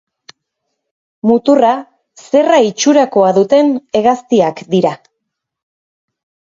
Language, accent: Basque, Erdialdekoa edo Nafarra (Gipuzkoa, Nafarroa)